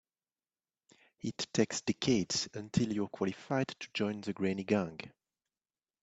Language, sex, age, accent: English, male, 30-39, Canadian English